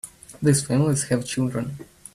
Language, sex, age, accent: English, male, under 19, United States English